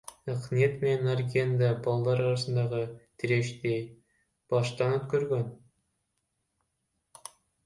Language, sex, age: Kyrgyz, male, under 19